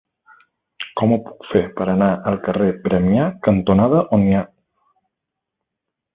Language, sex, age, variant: Catalan, male, 40-49, Balear